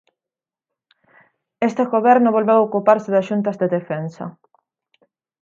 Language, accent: Galician, Atlántico (seseo e gheada); Normativo (estándar)